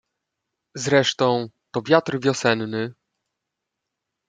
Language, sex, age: Polish, male, 19-29